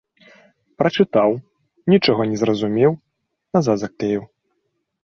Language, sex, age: Belarusian, male, 19-29